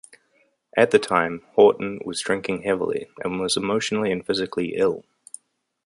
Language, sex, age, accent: English, male, 30-39, New Zealand English